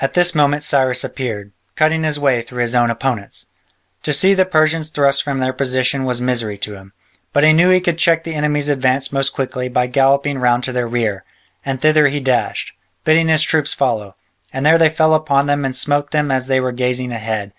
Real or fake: real